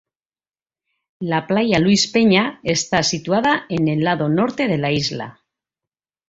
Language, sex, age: Spanish, female, 40-49